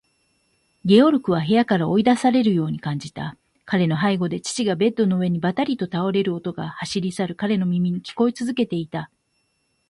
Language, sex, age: Japanese, male, 19-29